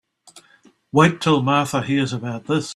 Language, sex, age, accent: English, male, 60-69, New Zealand English